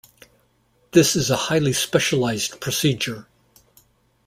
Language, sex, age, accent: English, male, 60-69, United States English